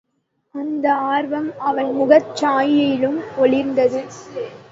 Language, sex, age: Tamil, female, 19-29